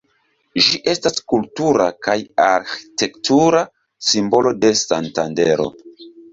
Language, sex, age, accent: Esperanto, male, 30-39, Internacia